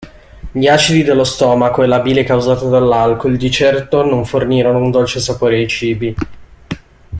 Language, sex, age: Italian, male, 19-29